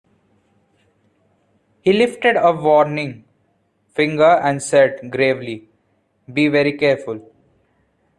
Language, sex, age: English, male, under 19